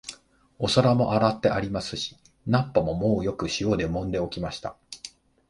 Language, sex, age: Japanese, male, 50-59